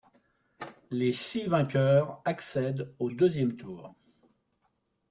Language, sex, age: French, male, 60-69